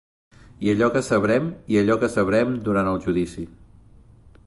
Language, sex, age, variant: Catalan, male, 30-39, Central